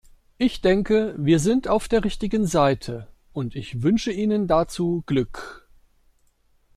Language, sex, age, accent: German, male, 50-59, Deutschland Deutsch